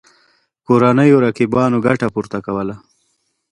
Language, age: Pashto, 30-39